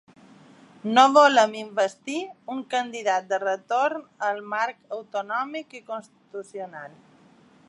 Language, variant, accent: Catalan, Balear, Palma